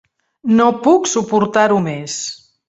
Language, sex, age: Catalan, female, 60-69